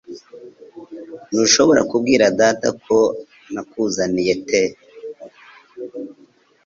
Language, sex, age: Kinyarwanda, male, 30-39